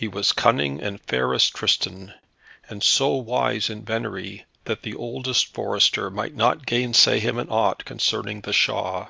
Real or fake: real